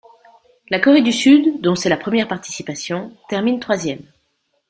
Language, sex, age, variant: French, female, 50-59, Français de métropole